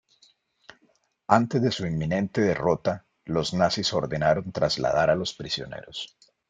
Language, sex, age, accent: Spanish, male, 40-49, Andino-Pacífico: Colombia, Perú, Ecuador, oeste de Bolivia y Venezuela andina